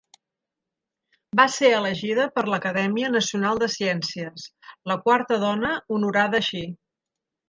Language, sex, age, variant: Catalan, female, 50-59, Central